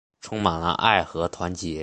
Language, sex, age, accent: Chinese, male, under 19, 出生地：浙江省